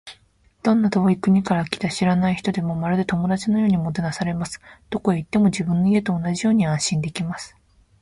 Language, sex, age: Japanese, female, 19-29